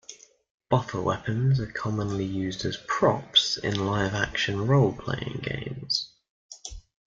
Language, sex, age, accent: English, male, under 19, England English